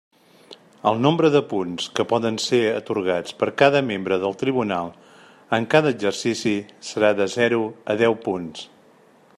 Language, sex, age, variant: Catalan, male, 40-49, Central